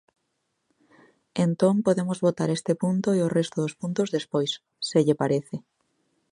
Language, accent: Galician, Normativo (estándar)